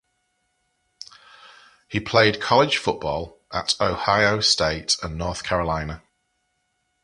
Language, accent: English, England English